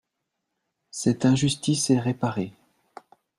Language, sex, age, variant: French, male, 40-49, Français de métropole